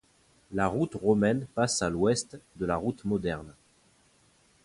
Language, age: French, 30-39